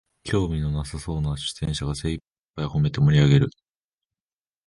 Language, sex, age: Japanese, male, under 19